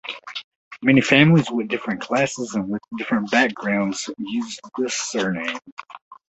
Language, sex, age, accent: English, male, 30-39, United States English